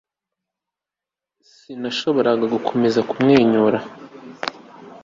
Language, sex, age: Kinyarwanda, male, 19-29